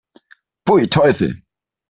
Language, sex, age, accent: German, male, under 19, Deutschland Deutsch